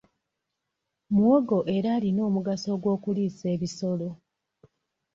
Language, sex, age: Ganda, female, 19-29